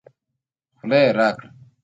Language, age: Pashto, 19-29